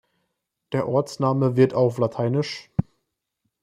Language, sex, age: German, male, 19-29